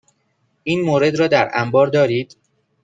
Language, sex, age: Persian, male, 19-29